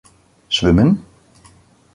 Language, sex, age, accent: German, male, 40-49, Deutschland Deutsch